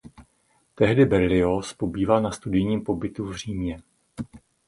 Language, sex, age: Czech, male, 50-59